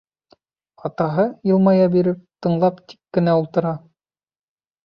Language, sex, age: Bashkir, male, 19-29